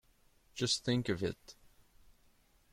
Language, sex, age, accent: English, male, 30-39, Canadian English